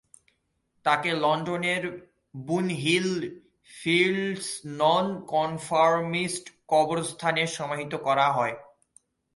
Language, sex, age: Bengali, male, 19-29